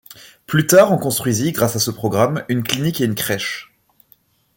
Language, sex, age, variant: French, male, 19-29, Français de métropole